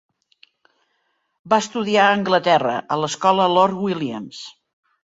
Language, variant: Catalan, Central